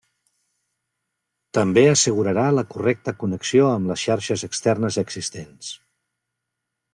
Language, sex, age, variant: Catalan, male, 50-59, Central